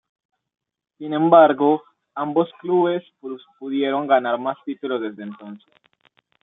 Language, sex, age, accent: Spanish, male, under 19, Caribe: Cuba, Venezuela, Puerto Rico, República Dominicana, Panamá, Colombia caribeña, México caribeño, Costa del golfo de México